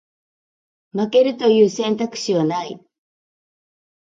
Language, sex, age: Japanese, female, 50-59